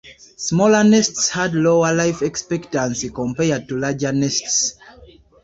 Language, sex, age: English, male, 19-29